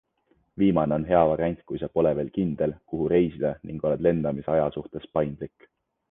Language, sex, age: Estonian, male, 19-29